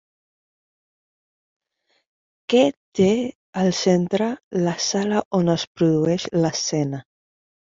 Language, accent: Catalan, aprenent (recent, des del castellà)